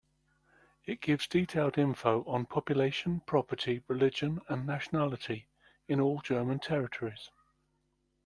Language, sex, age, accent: English, male, 50-59, England English